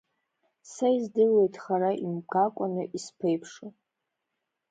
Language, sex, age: Abkhazian, female, under 19